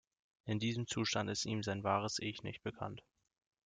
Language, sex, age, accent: German, male, 19-29, Deutschland Deutsch